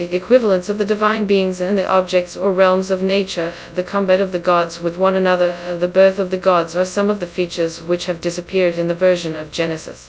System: TTS, FastPitch